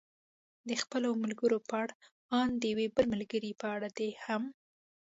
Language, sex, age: Pashto, female, 19-29